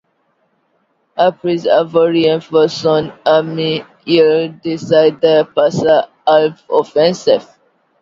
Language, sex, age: French, female, 19-29